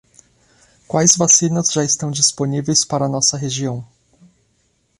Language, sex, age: Portuguese, male, 30-39